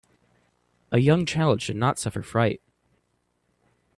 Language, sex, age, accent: English, male, under 19, United States English